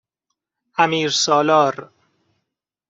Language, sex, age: Persian, male, 30-39